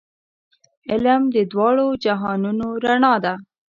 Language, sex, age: Pashto, female, under 19